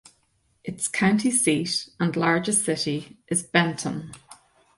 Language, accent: English, Irish English